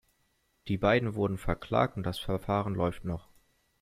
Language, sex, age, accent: German, male, 19-29, Deutschland Deutsch